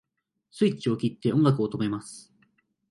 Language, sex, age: Japanese, male, 19-29